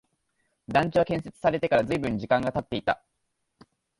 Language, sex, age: Japanese, male, 19-29